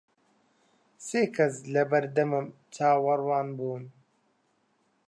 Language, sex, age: Central Kurdish, male, 19-29